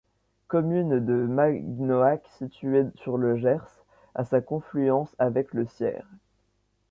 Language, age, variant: French, under 19, Français de métropole